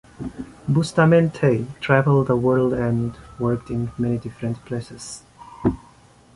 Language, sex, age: English, male, 19-29